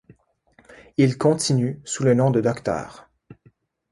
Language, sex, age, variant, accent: French, male, 40-49, Français d'Amérique du Nord, Français du Canada